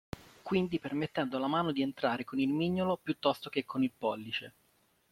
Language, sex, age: Italian, male, 30-39